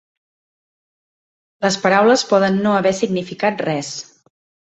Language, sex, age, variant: Catalan, female, 30-39, Central